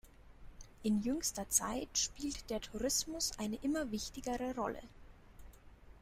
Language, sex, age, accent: German, female, 19-29, Deutschland Deutsch